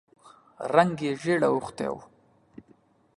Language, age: Pashto, 30-39